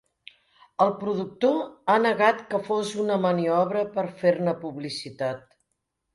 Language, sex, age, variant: Catalan, female, 60-69, Central